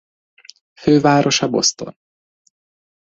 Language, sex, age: Hungarian, male, 30-39